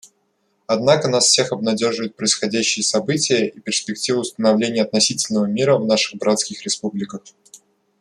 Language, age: Russian, 19-29